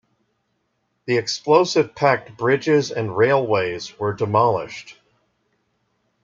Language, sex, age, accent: English, male, 40-49, United States English